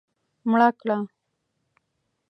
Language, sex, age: Pashto, female, 30-39